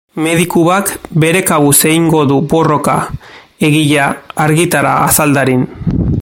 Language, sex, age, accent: Basque, male, 30-39, Erdialdekoa edo Nafarra (Gipuzkoa, Nafarroa)